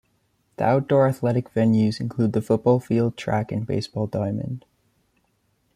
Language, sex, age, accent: English, male, 19-29, United States English